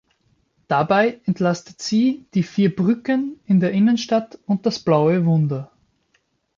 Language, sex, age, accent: German, male, 19-29, Österreichisches Deutsch